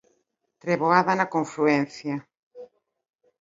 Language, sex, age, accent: Galician, female, 50-59, Normativo (estándar)